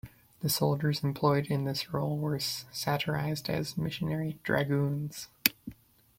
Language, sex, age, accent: English, male, 30-39, United States English